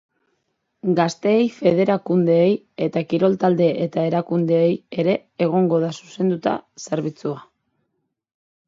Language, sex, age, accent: Basque, female, 30-39, Mendebalekoa (Araba, Bizkaia, Gipuzkoako mendebaleko herri batzuk)